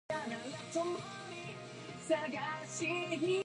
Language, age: English, under 19